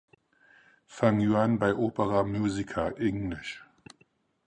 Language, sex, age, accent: German, male, 50-59, Deutschland Deutsch